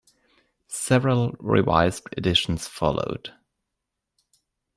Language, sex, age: English, male, 19-29